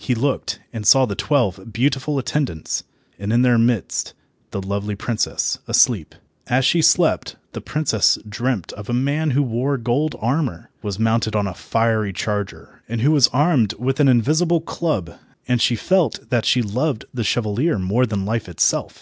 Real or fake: real